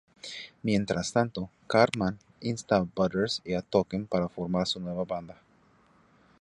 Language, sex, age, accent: Spanish, male, 30-39, México